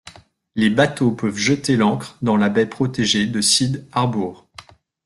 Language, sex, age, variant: French, male, 40-49, Français de métropole